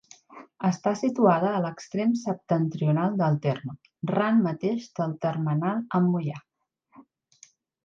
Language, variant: Catalan, Central